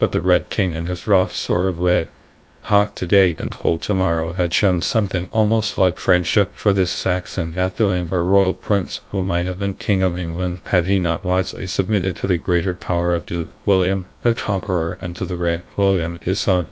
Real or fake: fake